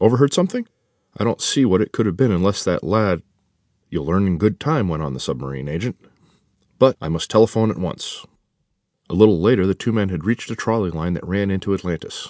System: none